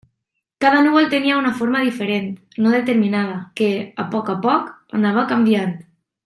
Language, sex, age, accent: Catalan, female, 19-29, valencià